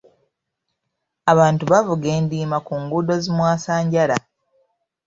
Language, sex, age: Ganda, female, 30-39